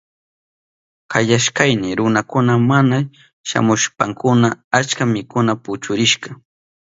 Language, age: Southern Pastaza Quechua, 30-39